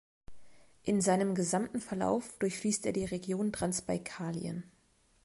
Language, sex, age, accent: German, female, 30-39, Deutschland Deutsch